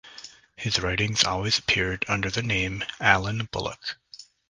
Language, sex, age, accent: English, male, 19-29, United States English